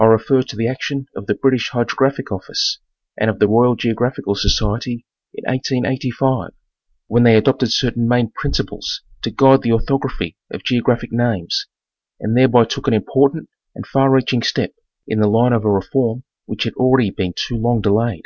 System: none